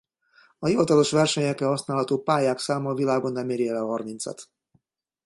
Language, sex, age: Hungarian, male, 50-59